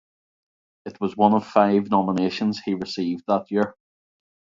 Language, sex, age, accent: English, male, 40-49, Northern Irish